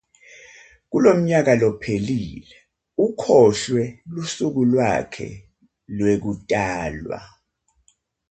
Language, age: Swati, 50-59